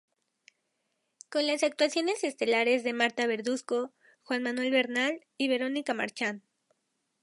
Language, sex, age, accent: Spanish, female, 19-29, México